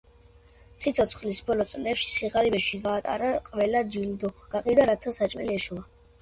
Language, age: Georgian, under 19